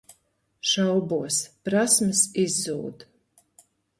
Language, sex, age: Latvian, female, 50-59